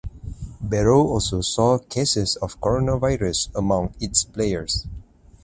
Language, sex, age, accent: English, male, 30-39, Malaysian English